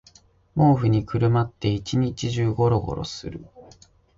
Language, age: Japanese, 19-29